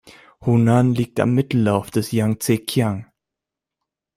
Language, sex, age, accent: German, male, 19-29, Deutschland Deutsch